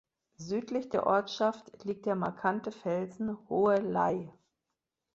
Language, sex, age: German, female, 60-69